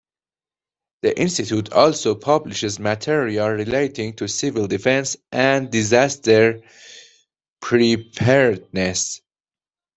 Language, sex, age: English, male, 30-39